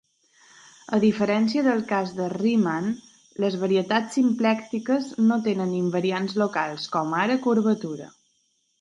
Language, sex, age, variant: Catalan, female, 30-39, Balear